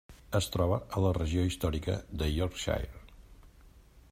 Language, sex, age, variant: Catalan, male, 50-59, Central